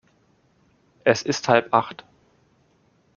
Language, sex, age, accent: German, male, 30-39, Deutschland Deutsch